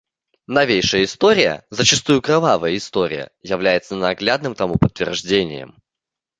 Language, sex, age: Russian, male, 19-29